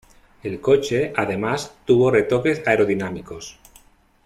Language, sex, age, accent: Spanish, male, 40-49, España: Islas Canarias